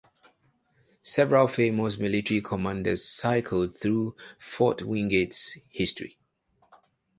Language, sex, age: English, male, 30-39